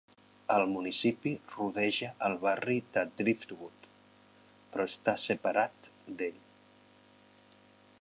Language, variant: Catalan, Central